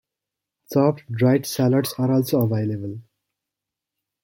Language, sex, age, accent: English, male, 19-29, United States English